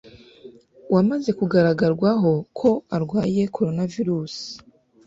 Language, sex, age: Kinyarwanda, female, 19-29